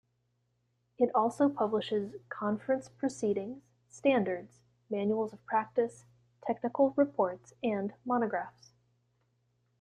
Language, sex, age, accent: English, female, 30-39, United States English